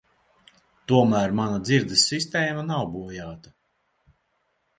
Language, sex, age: Latvian, male, 30-39